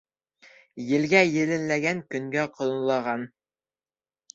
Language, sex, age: Bashkir, male, under 19